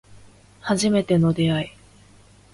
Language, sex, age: Japanese, female, 19-29